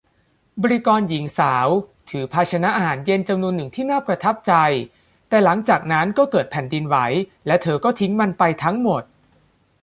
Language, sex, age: Thai, male, under 19